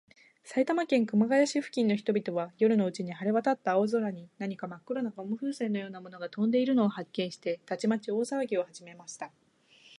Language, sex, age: Japanese, female, 19-29